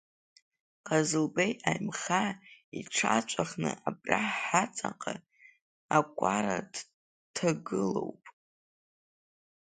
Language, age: Abkhazian, under 19